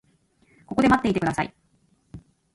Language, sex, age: Japanese, female, 40-49